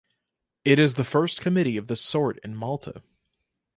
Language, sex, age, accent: English, male, 19-29, United States English